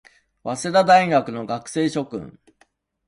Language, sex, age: Japanese, male, 60-69